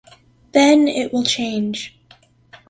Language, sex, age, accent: English, female, under 19, United States English